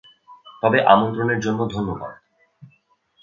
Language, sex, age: Bengali, male, 19-29